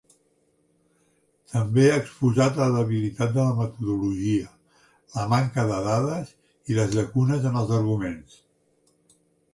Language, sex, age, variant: Catalan, male, 60-69, Central